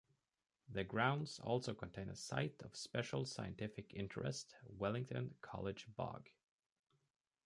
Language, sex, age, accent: English, male, 30-39, United States English